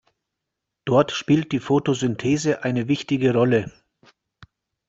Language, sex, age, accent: German, male, 40-49, Deutschland Deutsch